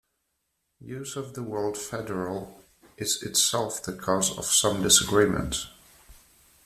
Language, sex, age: English, male, 30-39